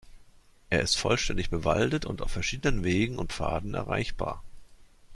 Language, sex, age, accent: German, male, 50-59, Deutschland Deutsch